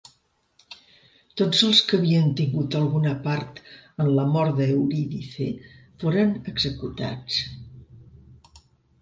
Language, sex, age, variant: Catalan, female, 60-69, Central